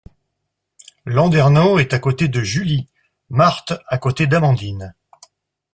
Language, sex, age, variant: French, male, 50-59, Français de métropole